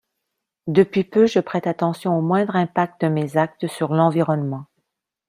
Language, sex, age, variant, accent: French, female, 40-49, Français d'Amérique du Nord, Français du Canada